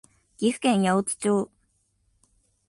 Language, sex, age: Japanese, female, 19-29